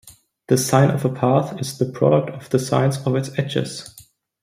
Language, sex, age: English, male, 19-29